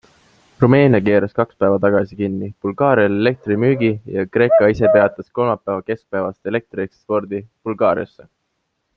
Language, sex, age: Estonian, male, 19-29